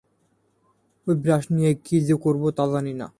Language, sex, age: Bengali, male, 19-29